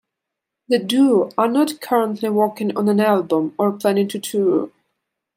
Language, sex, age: English, female, 19-29